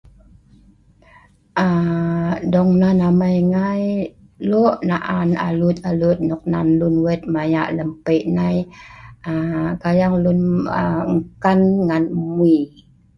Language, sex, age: Sa'ban, female, 50-59